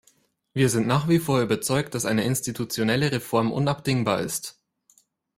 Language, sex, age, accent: German, male, 19-29, Deutschland Deutsch